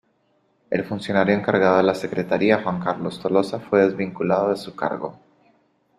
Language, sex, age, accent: Spanish, male, 19-29, América central